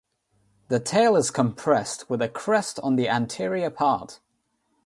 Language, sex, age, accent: English, male, 19-29, England English; India and South Asia (India, Pakistan, Sri Lanka)